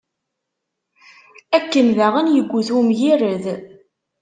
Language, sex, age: Kabyle, female, 19-29